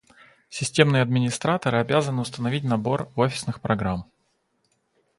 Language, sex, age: Russian, male, 30-39